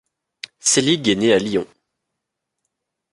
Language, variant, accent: French, Français d'Europe, Français de Belgique